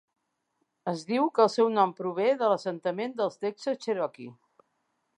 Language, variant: Catalan, Central